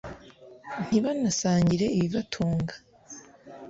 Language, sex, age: Kinyarwanda, female, 19-29